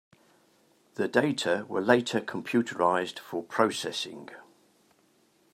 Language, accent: English, England English